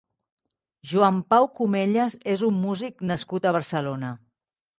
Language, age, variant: Catalan, 50-59, Central